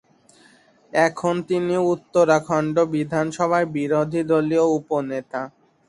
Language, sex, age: Bengali, male, 19-29